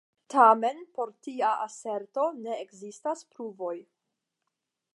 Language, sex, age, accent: Esperanto, female, 19-29, Internacia